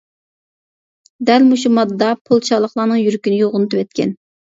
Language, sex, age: Uyghur, female, 19-29